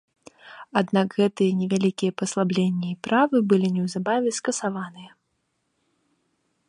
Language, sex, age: Belarusian, female, 19-29